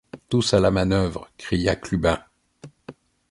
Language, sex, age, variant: French, male, 50-59, Français de métropole